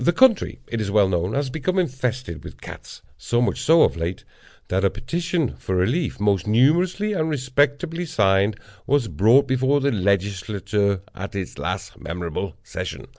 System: none